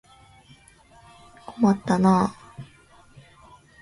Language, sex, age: Japanese, female, under 19